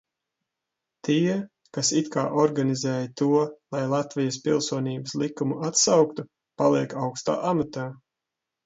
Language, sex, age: Latvian, male, 30-39